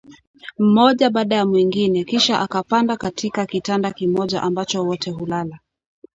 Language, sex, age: Swahili, female, 30-39